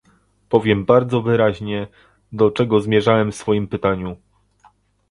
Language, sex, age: Polish, male, 30-39